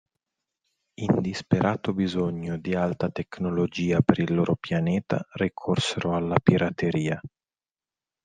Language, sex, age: Italian, male, 30-39